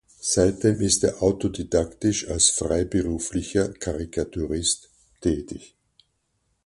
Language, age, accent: German, 70-79, Österreichisches Deutsch